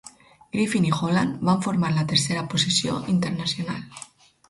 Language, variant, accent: Catalan, Alacantí, valencià